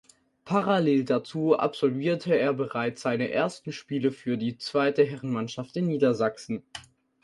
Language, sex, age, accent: German, male, under 19, Deutschland Deutsch